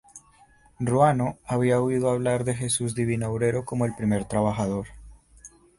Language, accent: Spanish, Caribe: Cuba, Venezuela, Puerto Rico, República Dominicana, Panamá, Colombia caribeña, México caribeño, Costa del golfo de México